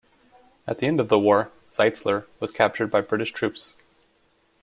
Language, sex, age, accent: English, male, 30-39, United States English